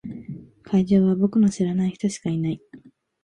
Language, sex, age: Japanese, female, 19-29